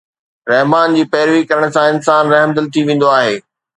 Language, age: Sindhi, 40-49